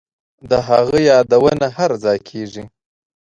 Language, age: Pashto, 19-29